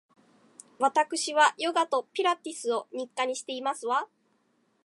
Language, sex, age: Japanese, female, 19-29